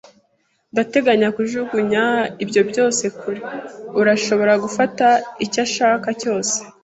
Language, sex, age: Kinyarwanda, female, 19-29